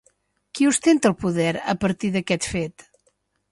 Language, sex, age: Catalan, female, 50-59